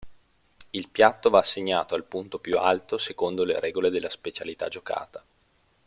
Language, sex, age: Italian, male, 30-39